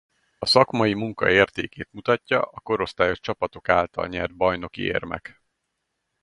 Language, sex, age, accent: Hungarian, male, 30-39, budapesti